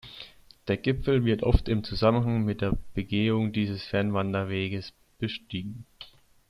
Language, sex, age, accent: German, male, 19-29, Deutschland Deutsch